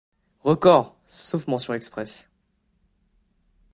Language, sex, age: French, male, 19-29